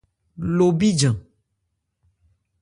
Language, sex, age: Ebrié, female, 30-39